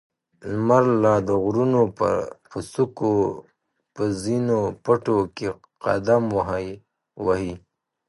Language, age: Pashto, 19-29